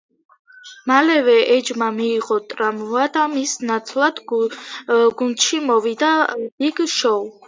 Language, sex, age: Georgian, female, under 19